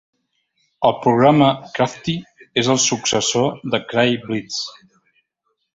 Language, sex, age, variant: Catalan, male, 50-59, Central